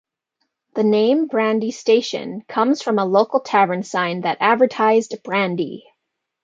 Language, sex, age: English, female, 19-29